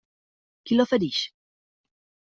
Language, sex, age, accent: Catalan, female, 40-49, valencià